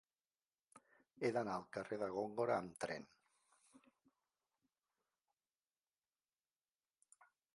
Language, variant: Catalan, Central